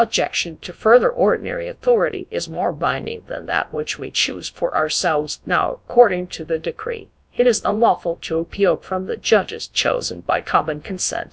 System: TTS, GradTTS